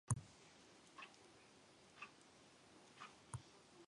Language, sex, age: English, female, under 19